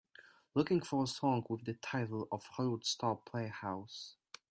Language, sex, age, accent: English, male, 19-29, England English